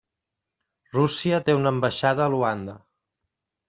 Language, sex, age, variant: Catalan, male, 30-39, Central